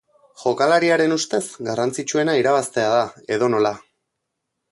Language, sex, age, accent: Basque, male, 30-39, Erdialdekoa edo Nafarra (Gipuzkoa, Nafarroa)